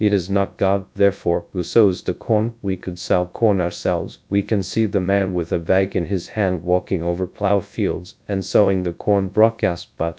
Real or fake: fake